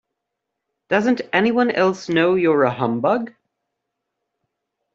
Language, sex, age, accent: English, male, under 19, United States English